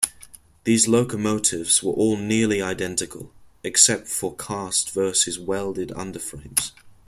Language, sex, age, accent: English, male, under 19, England English